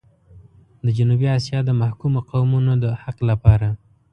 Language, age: Pashto, 19-29